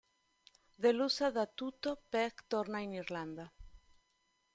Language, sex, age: Italian, female, 40-49